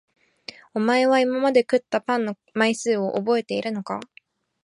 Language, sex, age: Japanese, female, 19-29